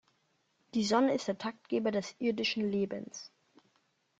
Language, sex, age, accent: German, male, under 19, Deutschland Deutsch